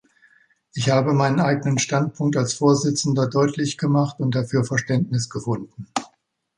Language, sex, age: German, male, 60-69